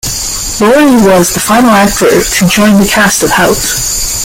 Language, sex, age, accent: English, female, 30-39, Canadian English